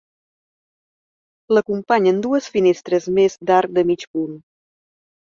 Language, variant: Catalan, Central